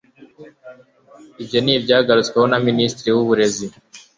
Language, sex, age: Kinyarwanda, male, 19-29